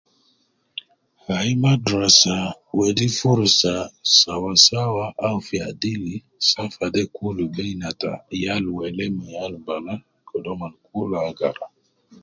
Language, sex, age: Nubi, male, 30-39